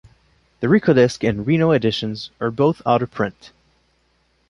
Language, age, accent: English, 19-29, Canadian English